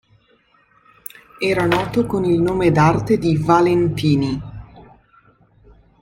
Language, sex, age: Italian, female, 19-29